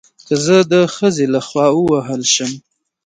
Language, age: Pashto, 30-39